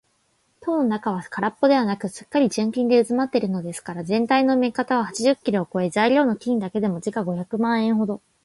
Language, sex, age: Japanese, female, 19-29